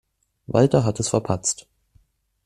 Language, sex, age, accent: German, male, 19-29, Deutschland Deutsch